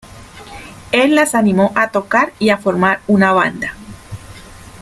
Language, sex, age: Spanish, female, 30-39